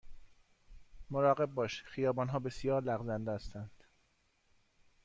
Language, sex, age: Persian, male, 40-49